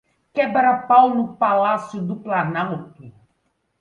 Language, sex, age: Portuguese, female, 50-59